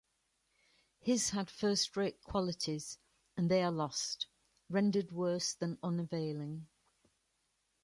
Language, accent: English, England English